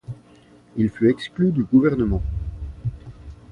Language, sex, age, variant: French, male, 50-59, Français de métropole